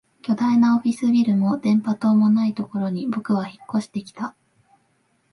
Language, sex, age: Japanese, female, 19-29